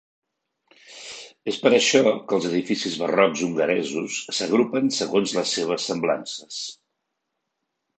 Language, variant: Catalan, Central